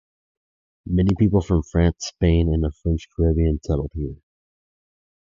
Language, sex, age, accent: English, male, under 19, United States English